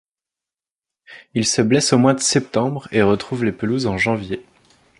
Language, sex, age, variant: French, male, 30-39, Français de métropole